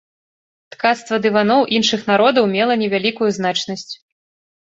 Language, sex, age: Belarusian, female, 19-29